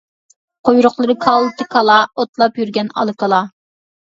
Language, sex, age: Uyghur, female, 19-29